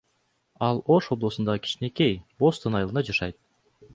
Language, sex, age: Kyrgyz, male, 19-29